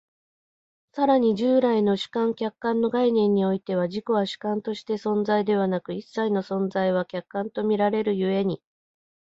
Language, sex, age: Japanese, female, 50-59